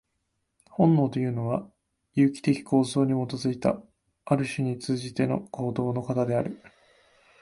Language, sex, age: Japanese, male, 19-29